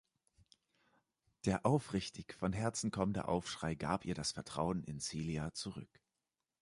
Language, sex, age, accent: German, male, 30-39, Deutschland Deutsch